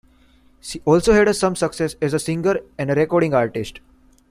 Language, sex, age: English, male, 19-29